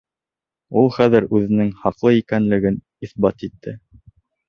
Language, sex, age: Bashkir, male, 19-29